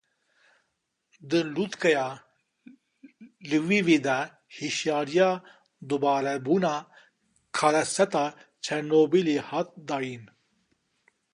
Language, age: Kurdish, 50-59